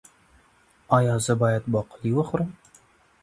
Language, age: Pashto, 19-29